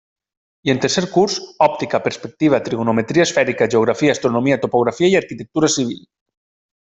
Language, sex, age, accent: Catalan, male, 30-39, valencià